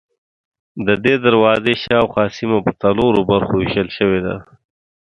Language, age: Pashto, 30-39